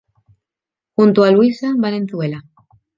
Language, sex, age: Spanish, female, 19-29